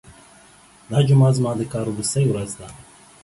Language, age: Pashto, 30-39